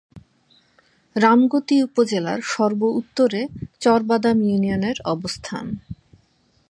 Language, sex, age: Bengali, female, 40-49